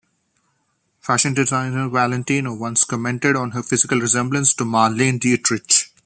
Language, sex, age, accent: English, male, 19-29, India and South Asia (India, Pakistan, Sri Lanka)